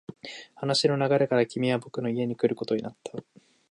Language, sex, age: Japanese, male, 19-29